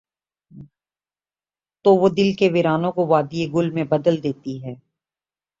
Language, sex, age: Urdu, male, 19-29